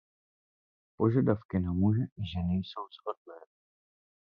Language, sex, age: Czech, male, 30-39